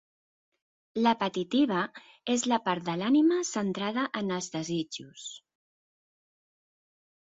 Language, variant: Catalan, Central